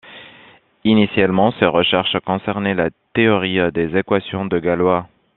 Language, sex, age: French, male, 30-39